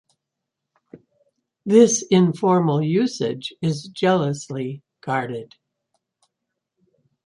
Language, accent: English, United States English